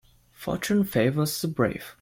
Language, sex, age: English, male, under 19